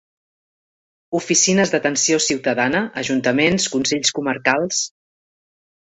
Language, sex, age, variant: Catalan, female, 40-49, Central